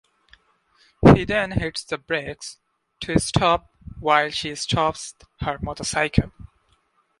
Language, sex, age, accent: English, male, 19-29, India and South Asia (India, Pakistan, Sri Lanka)